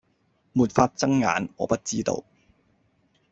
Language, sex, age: Cantonese, male, 30-39